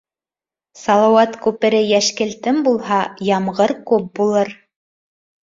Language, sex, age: Bashkir, female, 19-29